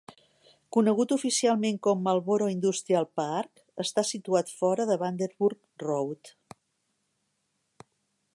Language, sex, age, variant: Catalan, female, 60-69, Central